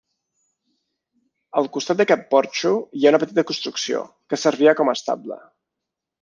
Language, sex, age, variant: Catalan, male, 30-39, Balear